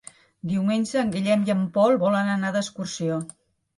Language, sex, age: Catalan, female, 60-69